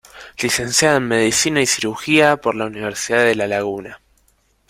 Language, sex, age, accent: Spanish, male, 19-29, Rioplatense: Argentina, Uruguay, este de Bolivia, Paraguay